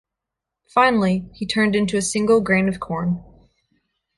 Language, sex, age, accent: English, female, 19-29, United States English